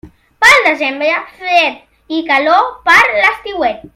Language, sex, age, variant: Catalan, male, under 19, Central